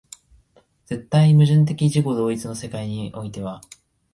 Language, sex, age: Japanese, male, 19-29